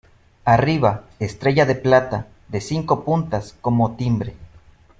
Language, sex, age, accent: Spanish, male, 19-29, México